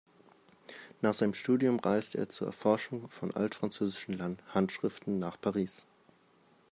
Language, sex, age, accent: German, male, 19-29, Deutschland Deutsch